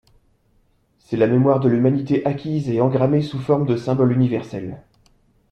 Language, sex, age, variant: French, male, 30-39, Français de métropole